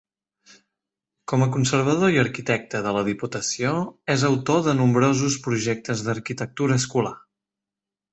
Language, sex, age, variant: Catalan, male, 19-29, Septentrional